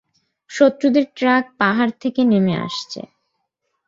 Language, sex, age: Bengali, female, 19-29